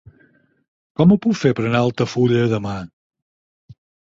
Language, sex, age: Catalan, male, 50-59